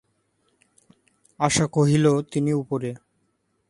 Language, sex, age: Bengali, male, 19-29